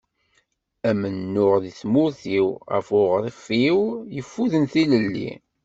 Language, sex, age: Kabyle, male, 50-59